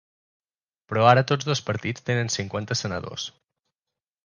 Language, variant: Catalan, Central